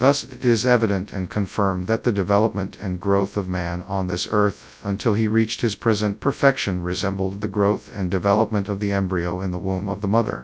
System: TTS, FastPitch